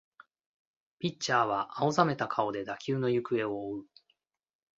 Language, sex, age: Japanese, male, 30-39